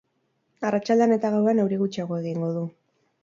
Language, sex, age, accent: Basque, female, 19-29, Mendebalekoa (Araba, Bizkaia, Gipuzkoako mendebaleko herri batzuk)